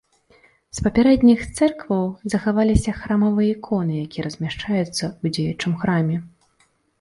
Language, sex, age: Belarusian, female, 30-39